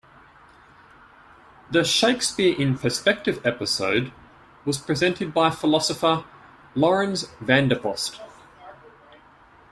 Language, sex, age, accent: English, male, 30-39, Australian English